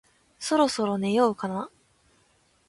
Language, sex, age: Japanese, female, under 19